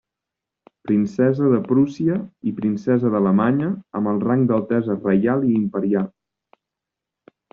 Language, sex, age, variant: Catalan, male, 19-29, Central